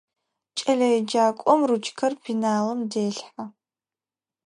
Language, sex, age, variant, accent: Adyghe, female, under 19, Адыгабзэ (Кирил, пстэумэ зэдыряе), Бжъэдыгъу (Bjeduğ)